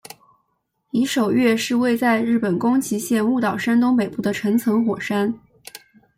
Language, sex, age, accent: Chinese, female, 19-29, 出生地：四川省